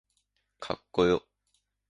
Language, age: Japanese, 19-29